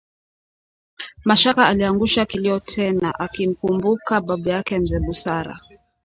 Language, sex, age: Swahili, female, 30-39